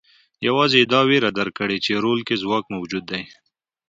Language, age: Pashto, 30-39